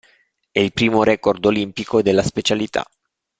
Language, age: Italian, 40-49